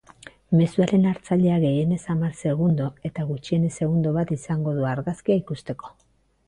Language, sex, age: Basque, female, 40-49